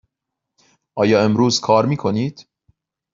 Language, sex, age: Persian, male, 30-39